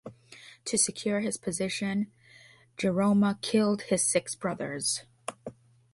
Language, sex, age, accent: English, female, 40-49, United States English